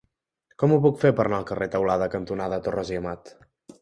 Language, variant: Catalan, Central